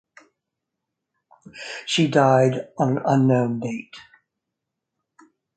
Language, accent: English, United States English